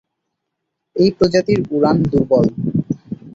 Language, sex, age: Bengali, male, 19-29